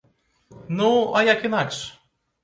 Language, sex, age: Belarusian, male, 19-29